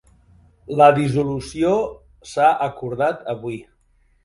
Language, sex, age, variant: Catalan, male, 50-59, Central